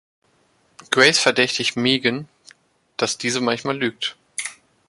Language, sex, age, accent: German, male, 30-39, Deutschland Deutsch